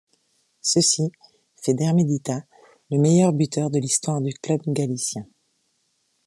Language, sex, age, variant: French, female, 40-49, Français de métropole